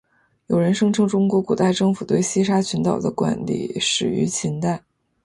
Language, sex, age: Chinese, female, 19-29